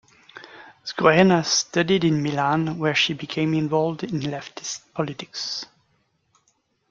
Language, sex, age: English, male, 30-39